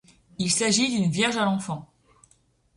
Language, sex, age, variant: French, female, 30-39, Français de métropole